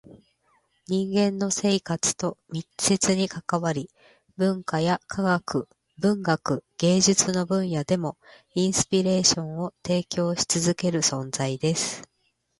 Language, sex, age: Japanese, female, 50-59